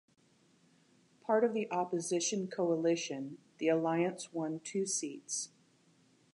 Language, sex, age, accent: English, female, 60-69, United States English